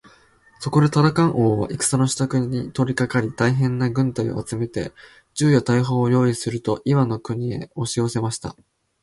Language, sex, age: Japanese, male, 19-29